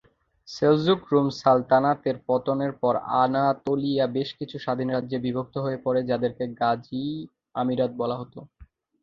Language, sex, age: Bengali, male, 19-29